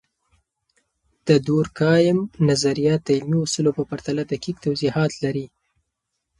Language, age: Pashto, 19-29